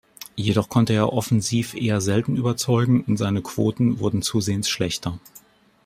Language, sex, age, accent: German, male, 40-49, Deutschland Deutsch